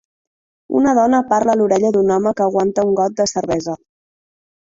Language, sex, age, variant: Catalan, female, 19-29, Central